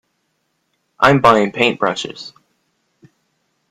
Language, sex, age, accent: English, male, 30-39, United States English